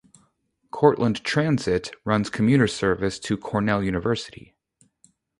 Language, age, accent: English, 30-39, United States English